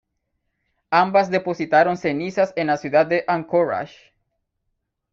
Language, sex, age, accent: Spanish, male, 19-29, América central